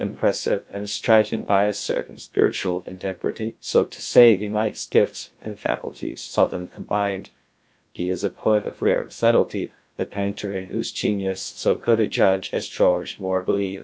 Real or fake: fake